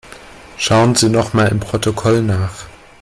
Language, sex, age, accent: German, male, under 19, Deutschland Deutsch